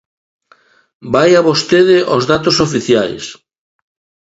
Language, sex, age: Galician, male, 50-59